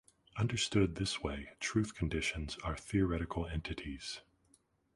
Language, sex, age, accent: English, male, 40-49, United States English